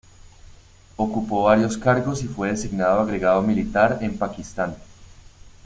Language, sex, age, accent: Spanish, male, 19-29, Andino-Pacífico: Colombia, Perú, Ecuador, oeste de Bolivia y Venezuela andina